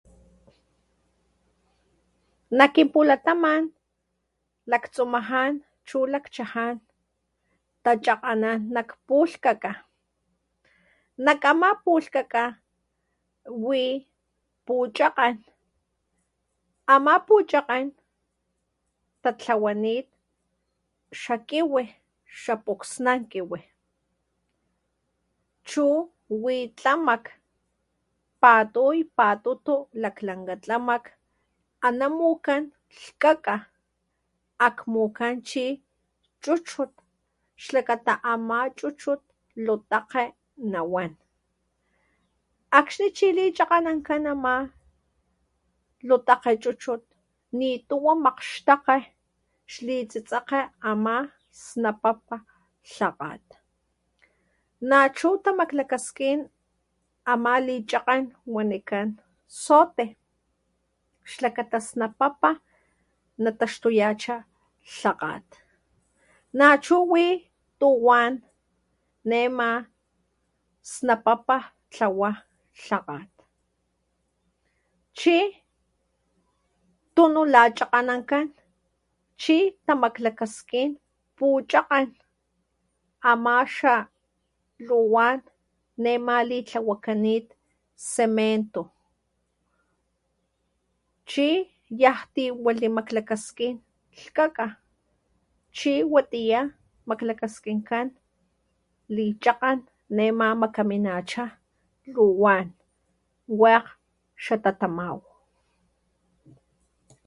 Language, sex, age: Papantla Totonac, female, 40-49